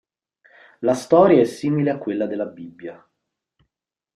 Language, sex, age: Italian, male, 30-39